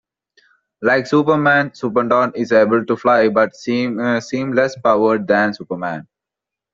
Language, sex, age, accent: English, male, 19-29, India and South Asia (India, Pakistan, Sri Lanka)